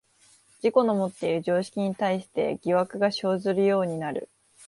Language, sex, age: Japanese, female, 19-29